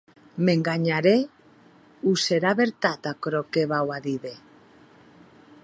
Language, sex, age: Occitan, female, 40-49